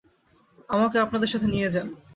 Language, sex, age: Bengali, male, 19-29